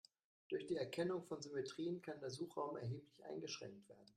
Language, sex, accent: German, male, Deutschland Deutsch